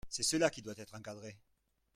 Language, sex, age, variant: French, male, 50-59, Français de métropole